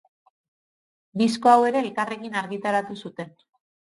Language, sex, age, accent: Basque, female, 30-39, Mendebalekoa (Araba, Bizkaia, Gipuzkoako mendebaleko herri batzuk)